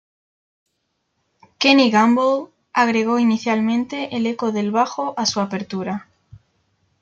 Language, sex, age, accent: Spanish, female, 19-29, España: Centro-Sur peninsular (Madrid, Toledo, Castilla-La Mancha)